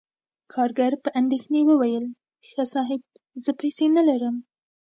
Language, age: Pashto, 19-29